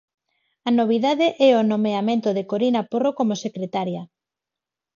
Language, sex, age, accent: Galician, female, 30-39, Neofalante